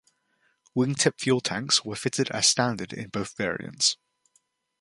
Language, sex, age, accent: English, male, 19-29, England English